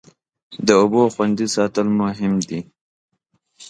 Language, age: Pashto, 19-29